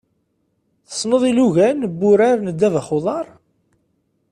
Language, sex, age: Kabyle, male, 30-39